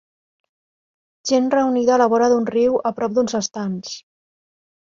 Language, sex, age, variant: Catalan, female, 40-49, Central